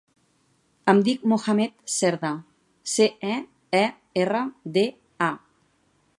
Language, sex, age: Catalan, female, 40-49